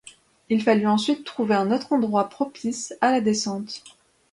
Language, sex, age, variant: French, female, 19-29, Français de métropole